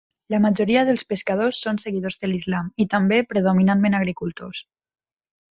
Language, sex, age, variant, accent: Catalan, female, 19-29, Nord-Occidental, Tortosí